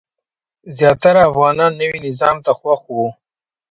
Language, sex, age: Pashto, male, 30-39